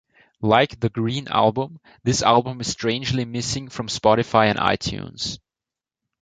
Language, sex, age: English, male, 19-29